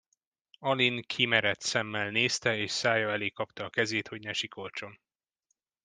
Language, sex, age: Hungarian, male, 19-29